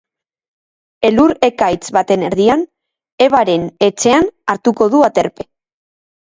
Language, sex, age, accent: Basque, female, 30-39, Mendebalekoa (Araba, Bizkaia, Gipuzkoako mendebaleko herri batzuk)